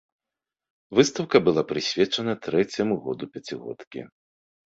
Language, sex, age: Belarusian, male, 30-39